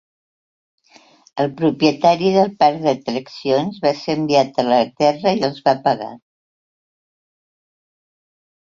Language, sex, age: Catalan, female, 60-69